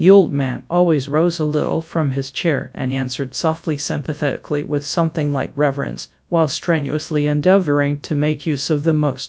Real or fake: fake